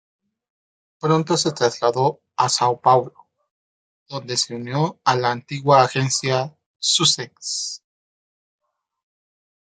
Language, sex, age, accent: Spanish, male, 40-49, México